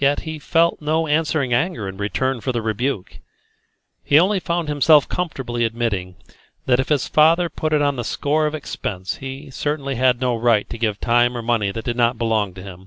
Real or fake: real